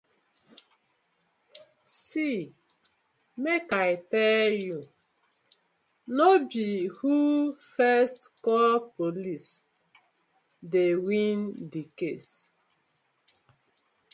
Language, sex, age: Nigerian Pidgin, female, 30-39